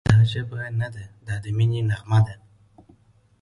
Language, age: Pashto, 30-39